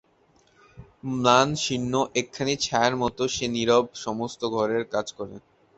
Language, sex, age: Bengali, male, under 19